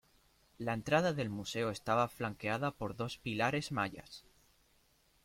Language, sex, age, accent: Spanish, male, 19-29, España: Sur peninsular (Andalucia, Extremadura, Murcia)